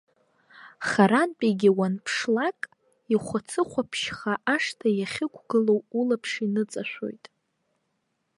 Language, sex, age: Abkhazian, female, 19-29